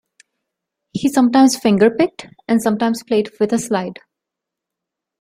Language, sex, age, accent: English, female, 30-39, India and South Asia (India, Pakistan, Sri Lanka)